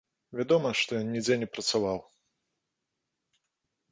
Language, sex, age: Belarusian, male, 40-49